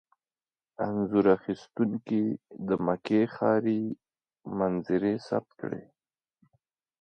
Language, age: Pashto, 30-39